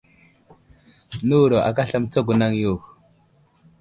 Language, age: Wuzlam, 19-29